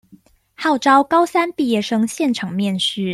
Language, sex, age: Chinese, female, 19-29